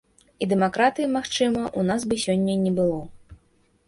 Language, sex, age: Belarusian, female, under 19